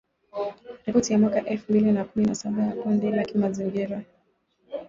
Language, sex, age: Swahili, female, 19-29